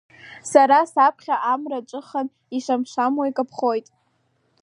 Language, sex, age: Abkhazian, female, 19-29